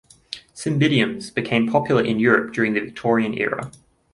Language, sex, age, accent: English, male, 19-29, Australian English